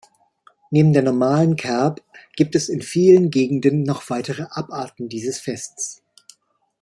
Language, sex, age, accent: German, male, 40-49, Deutschland Deutsch